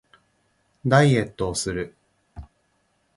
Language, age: Japanese, 40-49